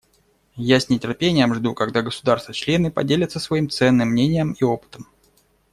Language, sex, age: Russian, male, 40-49